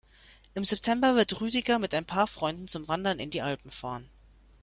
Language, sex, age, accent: German, female, 19-29, Deutschland Deutsch